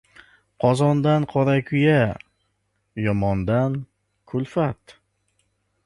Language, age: Uzbek, 30-39